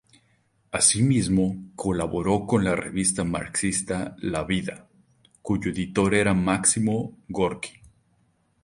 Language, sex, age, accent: Spanish, male, 30-39, México